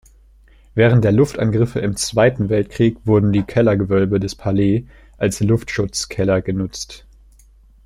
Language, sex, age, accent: German, male, under 19, Deutschland Deutsch